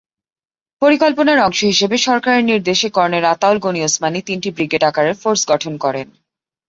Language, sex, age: Bengali, female, 30-39